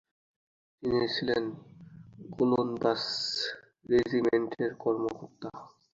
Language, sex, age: Bengali, male, 19-29